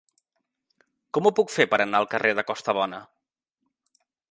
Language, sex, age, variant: Catalan, male, 30-39, Central